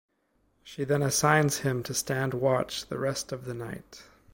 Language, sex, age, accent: English, male, 19-29, United States English